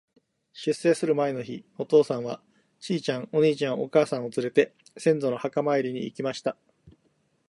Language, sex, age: Japanese, male, 40-49